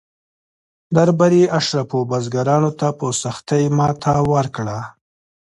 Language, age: Pashto, 30-39